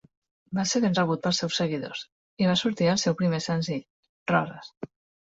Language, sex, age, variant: Catalan, female, 30-39, Central